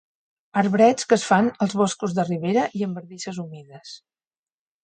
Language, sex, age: Catalan, female, 60-69